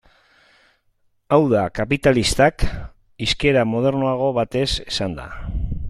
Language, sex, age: Basque, male, 60-69